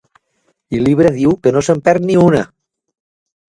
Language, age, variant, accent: Catalan, 40-49, Central, central